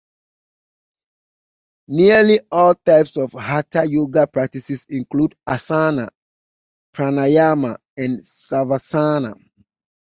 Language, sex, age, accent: English, male, 30-39, United States English